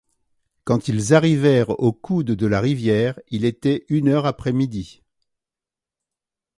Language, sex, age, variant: French, male, 60-69, Français de métropole